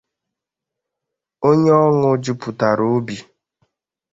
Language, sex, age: Igbo, male, 19-29